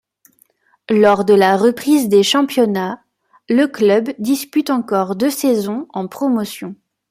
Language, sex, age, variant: French, female, 19-29, Français de métropole